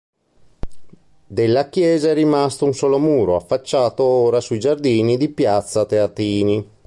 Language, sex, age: Italian, male, 50-59